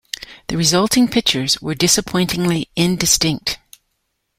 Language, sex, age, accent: English, female, 50-59, Canadian English